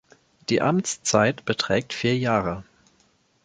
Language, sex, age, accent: German, male, 19-29, Deutschland Deutsch